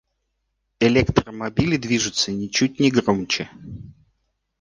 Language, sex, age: Russian, male, 40-49